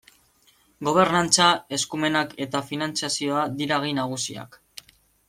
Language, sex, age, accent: Basque, male, 19-29, Mendebalekoa (Araba, Bizkaia, Gipuzkoako mendebaleko herri batzuk)